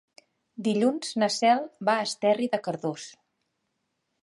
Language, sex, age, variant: Catalan, female, 40-49, Central